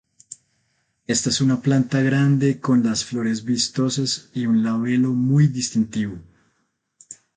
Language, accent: Spanish, Andino-Pacífico: Colombia, Perú, Ecuador, oeste de Bolivia y Venezuela andina